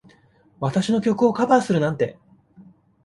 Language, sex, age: Japanese, male, 40-49